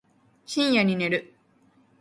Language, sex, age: Japanese, female, under 19